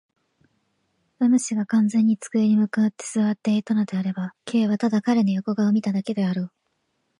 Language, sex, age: Japanese, female, 19-29